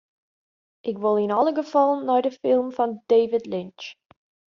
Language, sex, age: Western Frisian, female, 30-39